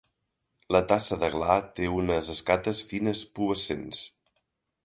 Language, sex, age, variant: Catalan, male, 40-49, Central